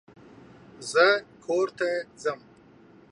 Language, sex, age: Pashto, male, 30-39